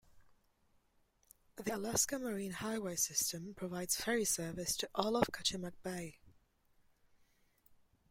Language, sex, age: English, female, 19-29